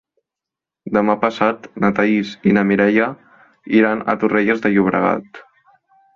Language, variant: Catalan, Central